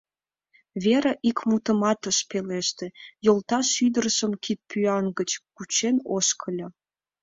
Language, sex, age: Mari, female, 19-29